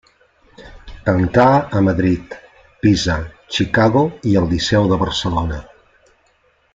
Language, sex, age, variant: Catalan, male, 60-69, Central